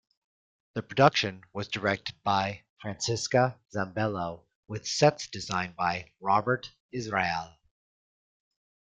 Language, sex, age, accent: English, male, 50-59, United States English